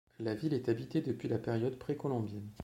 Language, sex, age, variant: French, male, under 19, Français de métropole